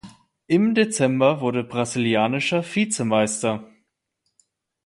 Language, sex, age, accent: German, male, 19-29, Deutschland Deutsch